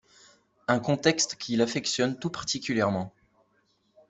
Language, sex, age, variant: French, male, 19-29, Français de métropole